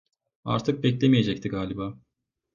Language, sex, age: Turkish, male, 19-29